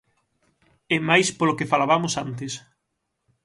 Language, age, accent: Galician, 19-29, Normativo (estándar)